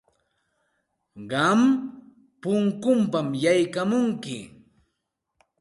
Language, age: Santa Ana de Tusi Pasco Quechua, 40-49